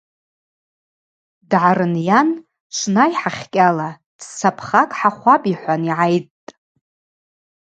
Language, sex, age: Abaza, female, 40-49